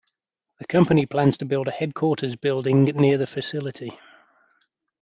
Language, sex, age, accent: English, male, 30-39, England English